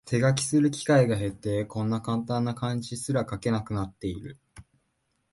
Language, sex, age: Japanese, male, 19-29